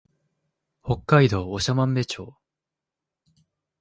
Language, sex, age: Japanese, male, 19-29